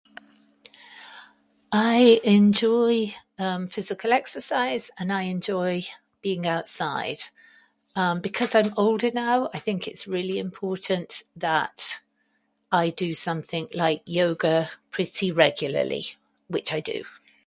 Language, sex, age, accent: English, female, 60-69, England English